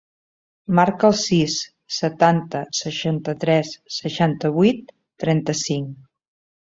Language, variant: Catalan, Central